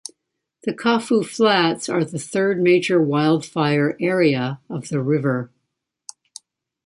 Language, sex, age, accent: English, female, 60-69, United States English